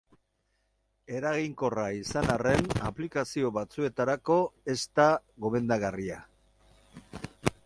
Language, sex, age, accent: Basque, male, 60-69, Mendebalekoa (Araba, Bizkaia, Gipuzkoako mendebaleko herri batzuk)